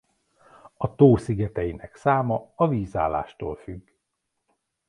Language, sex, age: Hungarian, male, 30-39